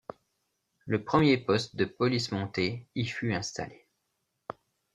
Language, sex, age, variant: French, male, 40-49, Français de métropole